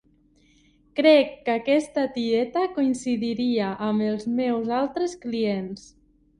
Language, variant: Catalan, Nord-Occidental